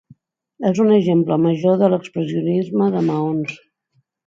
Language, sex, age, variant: Catalan, female, 50-59, Balear